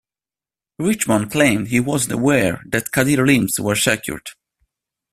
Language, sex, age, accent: English, male, 19-29, England English